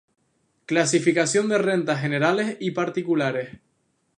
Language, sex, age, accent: Spanish, male, 19-29, España: Islas Canarias